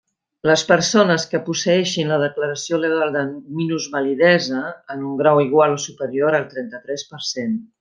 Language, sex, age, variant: Catalan, female, 50-59, Central